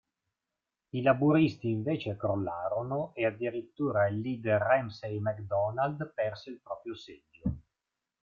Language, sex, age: Italian, male, 50-59